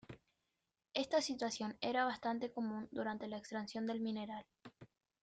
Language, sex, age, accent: Spanish, female, under 19, Chileno: Chile, Cuyo